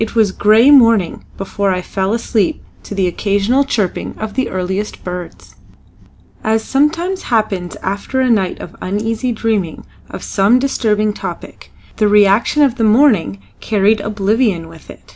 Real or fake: real